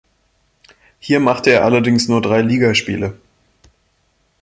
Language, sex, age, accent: German, male, 30-39, Deutschland Deutsch